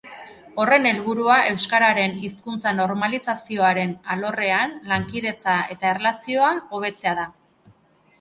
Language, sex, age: Basque, female, 30-39